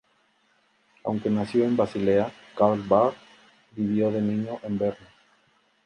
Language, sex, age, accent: Spanish, male, 40-49, México